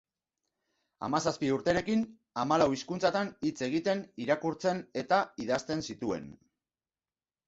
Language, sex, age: Basque, male, 40-49